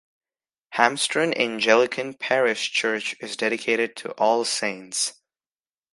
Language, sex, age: English, male, under 19